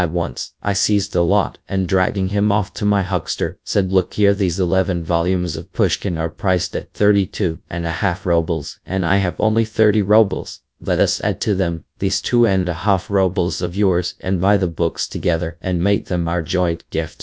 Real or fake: fake